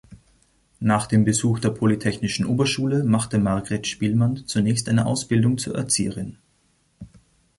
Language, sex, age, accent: German, male, 30-39, Österreichisches Deutsch